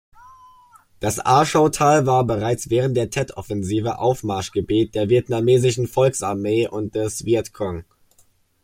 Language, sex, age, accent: German, male, under 19, Deutschland Deutsch